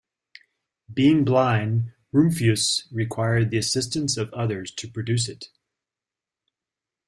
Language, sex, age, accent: English, male, 30-39, United States English